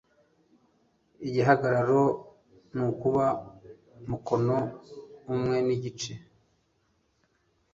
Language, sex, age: Kinyarwanda, male, 40-49